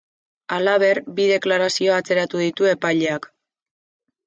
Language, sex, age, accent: Basque, female, 19-29, Mendebalekoa (Araba, Bizkaia, Gipuzkoako mendebaleko herri batzuk)